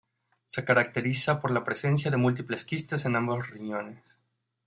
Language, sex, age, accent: Spanish, male, 30-39, México